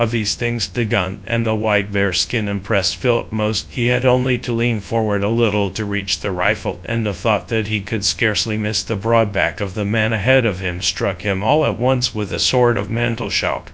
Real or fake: fake